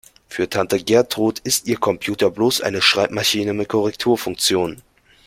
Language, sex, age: German, male, 19-29